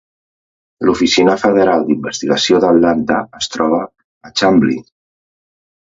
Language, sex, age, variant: Catalan, male, 40-49, Central